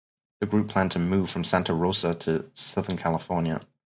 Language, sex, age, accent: English, male, 30-39, England English